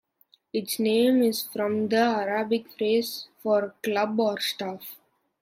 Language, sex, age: English, male, under 19